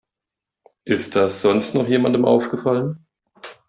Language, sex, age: German, male, 19-29